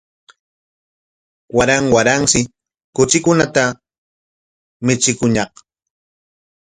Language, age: Corongo Ancash Quechua, 40-49